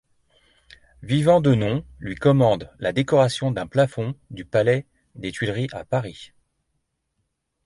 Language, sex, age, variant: French, male, 50-59, Français de métropole